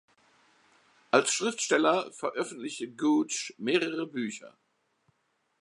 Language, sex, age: German, male, 60-69